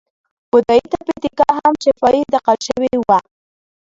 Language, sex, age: Pashto, female, under 19